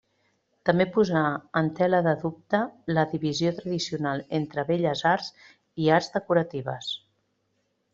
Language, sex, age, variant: Catalan, female, 40-49, Central